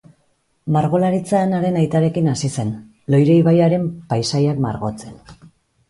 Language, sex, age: Basque, female, 40-49